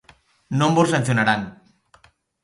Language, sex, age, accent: Galician, male, 30-39, Oriental (común en zona oriental)